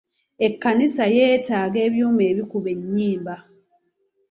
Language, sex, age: Ganda, female, 30-39